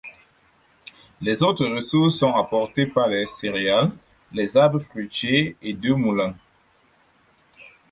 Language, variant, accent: French, Français d'Afrique subsaharienne et des îles africaines, Français du Cameroun